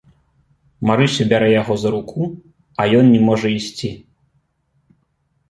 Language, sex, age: Belarusian, male, 30-39